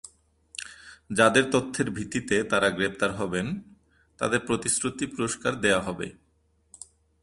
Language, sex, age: Bengali, male, 40-49